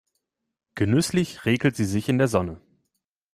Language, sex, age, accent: German, male, 30-39, Deutschland Deutsch